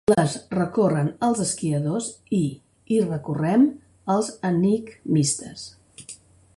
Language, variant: Catalan, Central